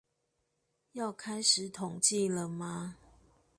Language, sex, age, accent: Chinese, female, 40-49, 出生地：臺南市